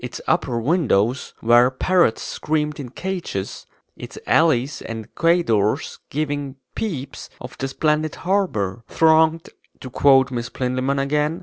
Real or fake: real